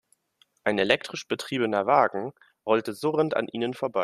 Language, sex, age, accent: German, male, 19-29, Deutschland Deutsch